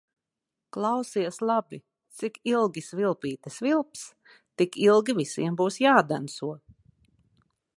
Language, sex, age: Latvian, female, 40-49